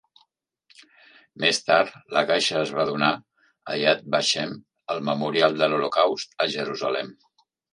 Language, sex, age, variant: Catalan, male, 60-69, Central